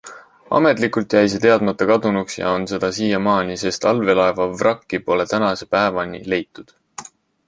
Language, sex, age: Estonian, male, 19-29